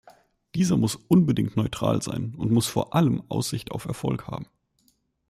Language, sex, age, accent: German, male, 19-29, Deutschland Deutsch